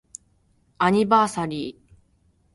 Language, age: Japanese, 19-29